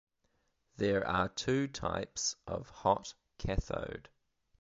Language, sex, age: English, male, 30-39